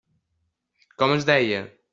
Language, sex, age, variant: Catalan, male, under 19, Balear